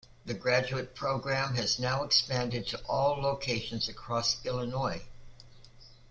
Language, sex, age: English, female, 70-79